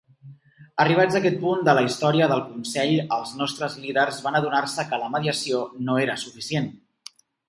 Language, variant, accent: Catalan, Central, central